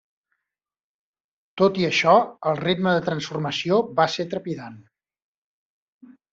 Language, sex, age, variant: Catalan, male, 40-49, Central